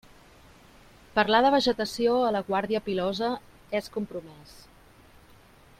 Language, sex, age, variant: Catalan, female, 40-49, Septentrional